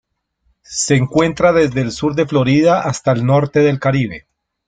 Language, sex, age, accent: Spanish, male, 30-39, Andino-Pacífico: Colombia, Perú, Ecuador, oeste de Bolivia y Venezuela andina